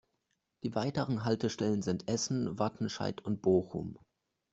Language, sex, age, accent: German, male, under 19, Deutschland Deutsch